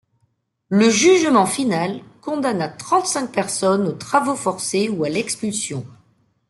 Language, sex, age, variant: French, female, 40-49, Français de métropole